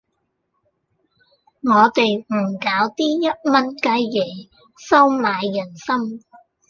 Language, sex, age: Cantonese, female, 30-39